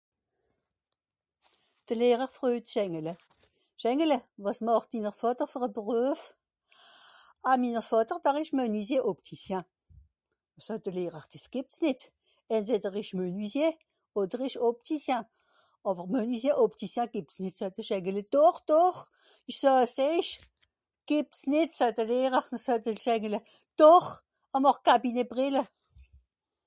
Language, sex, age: Swiss German, female, 60-69